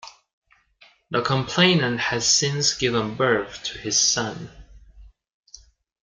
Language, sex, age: English, male, 19-29